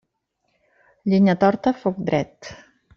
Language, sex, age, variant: Catalan, female, 40-49, Central